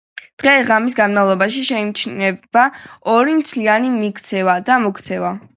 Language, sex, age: Georgian, female, 19-29